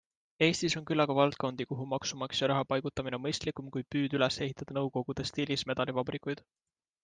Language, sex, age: Estonian, male, 19-29